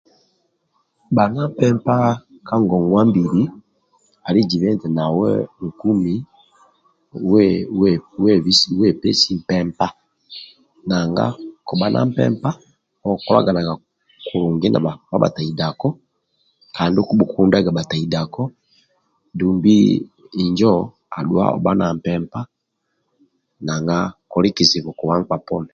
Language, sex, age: Amba (Uganda), male, 50-59